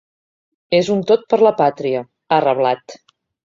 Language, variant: Catalan, Central